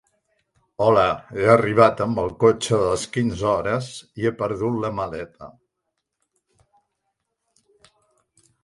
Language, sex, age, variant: Catalan, male, 70-79, Central